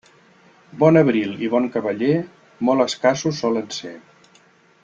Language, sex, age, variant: Catalan, male, 50-59, Central